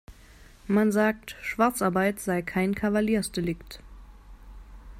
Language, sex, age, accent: German, female, 19-29, Deutschland Deutsch